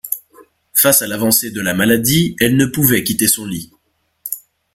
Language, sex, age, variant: French, male, 19-29, Français de métropole